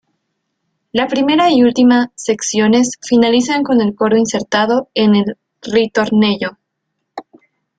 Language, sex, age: Spanish, female, 19-29